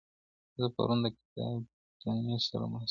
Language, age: Pashto, 19-29